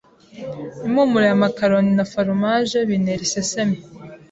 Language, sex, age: Kinyarwanda, female, 19-29